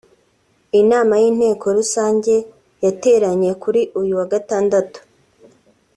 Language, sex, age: Kinyarwanda, female, 19-29